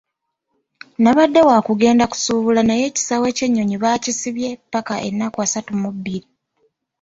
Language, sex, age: Ganda, female, 19-29